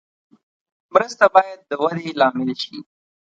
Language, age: Pashto, 19-29